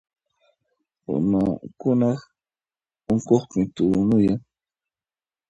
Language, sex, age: Puno Quechua, male, 30-39